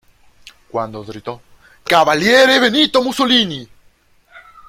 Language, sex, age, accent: Spanish, male, 19-29, México